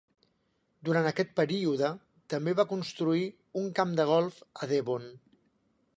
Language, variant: Catalan, Central